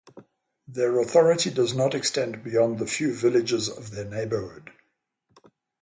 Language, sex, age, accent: English, male, 70-79, England English; Southern African (South Africa, Zimbabwe, Namibia)